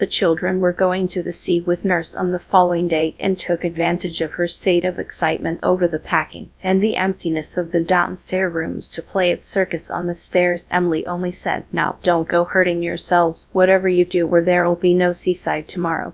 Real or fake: fake